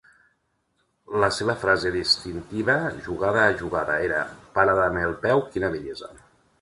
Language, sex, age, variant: Catalan, male, 40-49, Septentrional